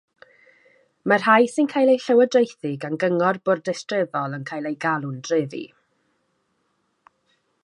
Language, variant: Welsh, South-Western Welsh